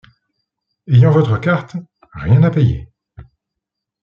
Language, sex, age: French, male, 40-49